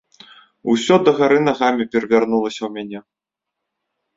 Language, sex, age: Belarusian, male, 30-39